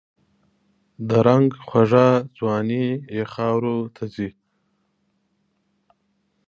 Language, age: Pashto, 30-39